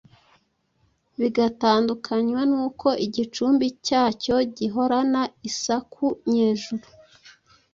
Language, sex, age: Kinyarwanda, female, 30-39